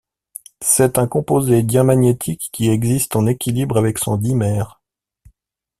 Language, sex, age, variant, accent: French, male, 40-49, Français d'Europe, Français de Suisse